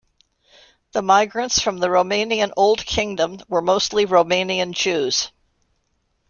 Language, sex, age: English, female, 70-79